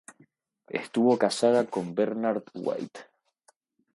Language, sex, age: Spanish, male, 19-29